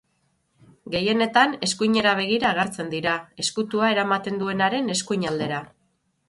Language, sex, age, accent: Basque, female, 40-49, Mendebalekoa (Araba, Bizkaia, Gipuzkoako mendebaleko herri batzuk)